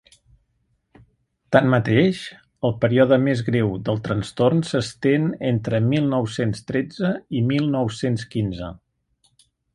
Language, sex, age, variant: Catalan, male, 50-59, Central